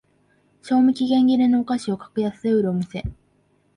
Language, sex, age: Japanese, female, 19-29